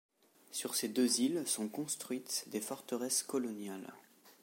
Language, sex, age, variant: French, male, under 19, Français de métropole